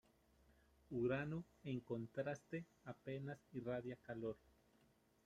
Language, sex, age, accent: Spanish, male, 19-29, Caribe: Cuba, Venezuela, Puerto Rico, República Dominicana, Panamá, Colombia caribeña, México caribeño, Costa del golfo de México